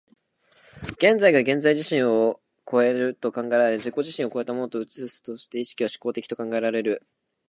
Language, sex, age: Japanese, male, 19-29